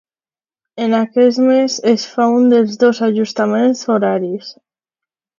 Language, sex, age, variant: Catalan, female, under 19, Alacantí